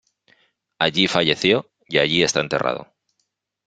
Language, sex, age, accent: Spanish, male, 30-39, España: Norte peninsular (Asturias, Castilla y León, Cantabria, País Vasco, Navarra, Aragón, La Rioja, Guadalajara, Cuenca)